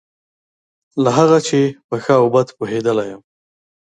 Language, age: Pashto, 30-39